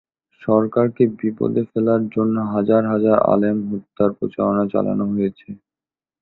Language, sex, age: Bengali, male, 19-29